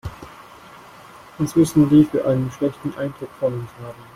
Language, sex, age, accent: German, male, 19-29, Schweizerdeutsch